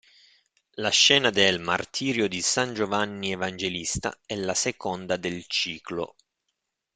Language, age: Italian, 40-49